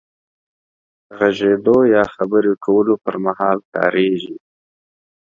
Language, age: Pashto, 19-29